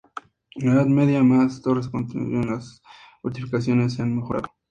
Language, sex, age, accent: Spanish, male, 19-29, México